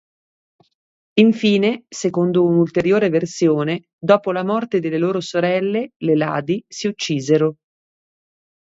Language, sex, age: Italian, female, 40-49